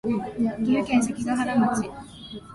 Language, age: Japanese, 19-29